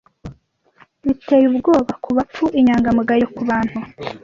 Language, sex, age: Kinyarwanda, female, 30-39